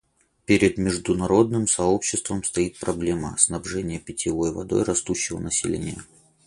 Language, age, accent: Russian, 19-29, Русский